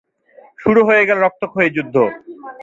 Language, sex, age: Bengali, male, 30-39